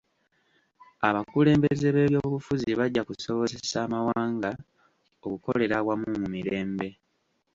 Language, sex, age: Ganda, male, 19-29